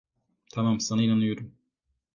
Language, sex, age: Turkish, male, 19-29